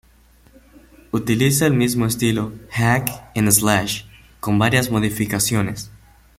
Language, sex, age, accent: Spanish, male, under 19, Caribe: Cuba, Venezuela, Puerto Rico, República Dominicana, Panamá, Colombia caribeña, México caribeño, Costa del golfo de México